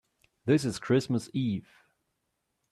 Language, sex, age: English, male, 19-29